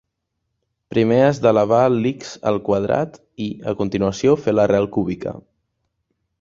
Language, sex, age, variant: Catalan, male, 19-29, Central